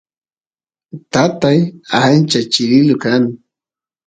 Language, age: Santiago del Estero Quichua, 30-39